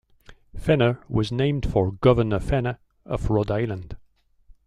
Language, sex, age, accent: English, male, 60-69, United States English